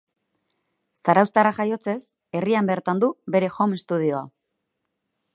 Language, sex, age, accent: Basque, female, 30-39, Erdialdekoa edo Nafarra (Gipuzkoa, Nafarroa)